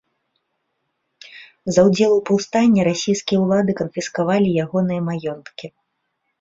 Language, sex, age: Belarusian, female, 30-39